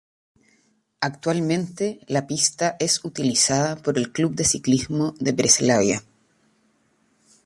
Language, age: Spanish, 40-49